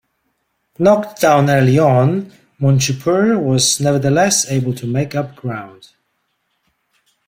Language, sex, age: English, male, 40-49